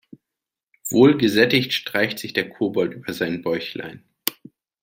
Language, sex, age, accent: German, male, 40-49, Deutschland Deutsch